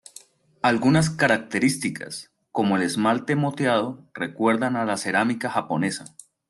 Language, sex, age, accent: Spanish, male, 30-39, Caribe: Cuba, Venezuela, Puerto Rico, República Dominicana, Panamá, Colombia caribeña, México caribeño, Costa del golfo de México